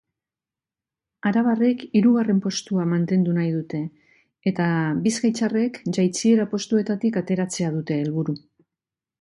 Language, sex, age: Basque, female, 60-69